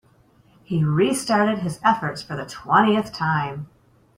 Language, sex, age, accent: English, female, 50-59, United States English